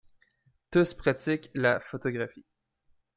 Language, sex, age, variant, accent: French, male, 19-29, Français d'Amérique du Nord, Français du Canada